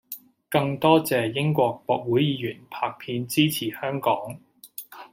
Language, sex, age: Cantonese, male, 30-39